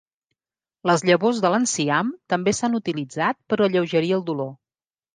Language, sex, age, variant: Catalan, female, 40-49, Central